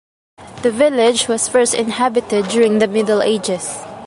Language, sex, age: English, female, 19-29